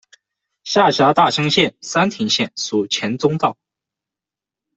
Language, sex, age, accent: Chinese, male, under 19, 出生地：四川省